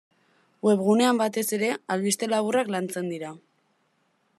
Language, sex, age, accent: Basque, female, 19-29, Mendebalekoa (Araba, Bizkaia, Gipuzkoako mendebaleko herri batzuk)